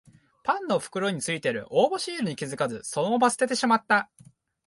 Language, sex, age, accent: Japanese, male, 19-29, 標準語